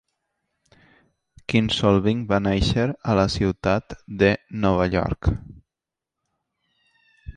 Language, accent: Catalan, valencià